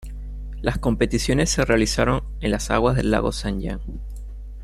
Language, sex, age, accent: Spanish, male, 30-39, Caribe: Cuba, Venezuela, Puerto Rico, República Dominicana, Panamá, Colombia caribeña, México caribeño, Costa del golfo de México